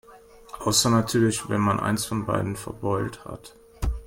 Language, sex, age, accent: German, male, 30-39, Deutschland Deutsch